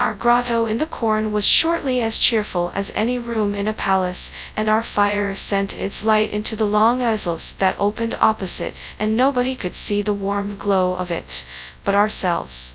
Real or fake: fake